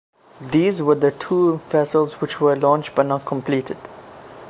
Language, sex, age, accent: English, male, under 19, Southern African (South Africa, Zimbabwe, Namibia)